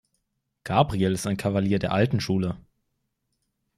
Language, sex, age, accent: German, male, under 19, Deutschland Deutsch